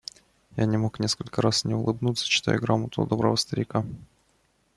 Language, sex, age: Russian, male, 19-29